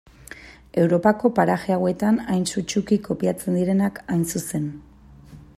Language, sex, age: Basque, female, 30-39